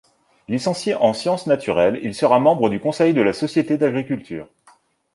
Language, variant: French, Français de métropole